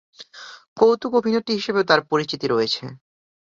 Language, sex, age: Bengali, male, 19-29